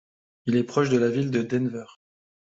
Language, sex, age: French, male, 30-39